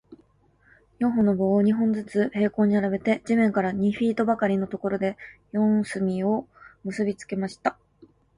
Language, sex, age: Japanese, female, 19-29